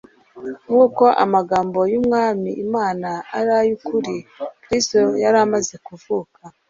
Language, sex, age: Kinyarwanda, female, 19-29